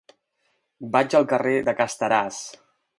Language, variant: Catalan, Central